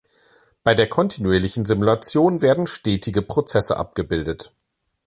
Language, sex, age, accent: German, male, 40-49, Deutschland Deutsch